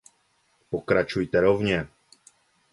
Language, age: Czech, 30-39